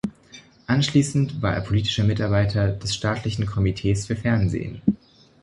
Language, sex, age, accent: German, male, 19-29, Deutschland Deutsch